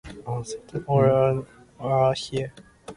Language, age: English, 19-29